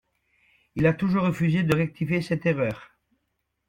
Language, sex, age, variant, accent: French, male, 70-79, Français d'Amérique du Nord, Français du Canada